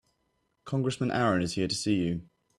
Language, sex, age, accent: English, male, 19-29, Welsh English